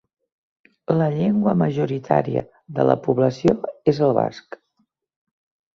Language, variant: Catalan, Central